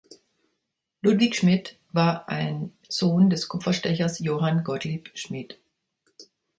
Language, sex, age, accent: German, female, 60-69, Deutschland Deutsch